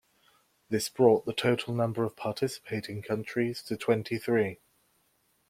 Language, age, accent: English, 19-29, England English